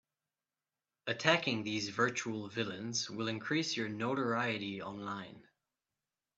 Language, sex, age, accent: English, male, 19-29, United States English